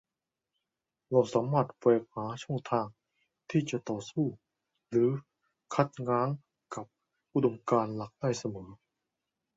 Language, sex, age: Thai, male, 19-29